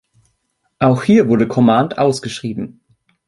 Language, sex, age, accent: German, male, 19-29, Deutschland Deutsch